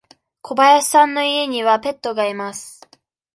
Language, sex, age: Japanese, female, 19-29